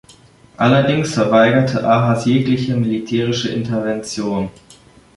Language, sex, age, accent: German, male, under 19, Deutschland Deutsch